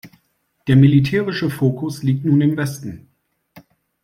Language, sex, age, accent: German, male, 40-49, Deutschland Deutsch